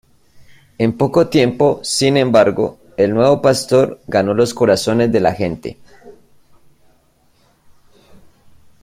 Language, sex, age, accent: Spanish, male, 19-29, Andino-Pacífico: Colombia, Perú, Ecuador, oeste de Bolivia y Venezuela andina